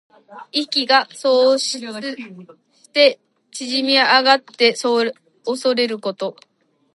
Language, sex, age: Japanese, female, under 19